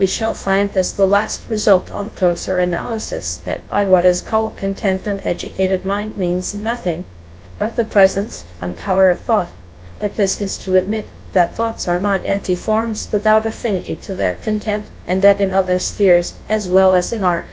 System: TTS, GlowTTS